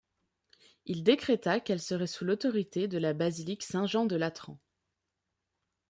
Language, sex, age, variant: French, female, 19-29, Français de métropole